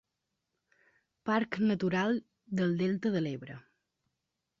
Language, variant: Catalan, Balear